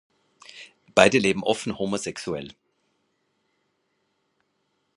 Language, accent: German, Österreichisches Deutsch